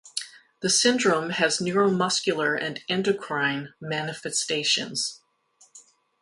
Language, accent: English, Canadian English